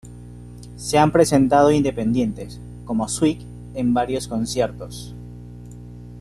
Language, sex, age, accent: Spanish, male, 19-29, Andino-Pacífico: Colombia, Perú, Ecuador, oeste de Bolivia y Venezuela andina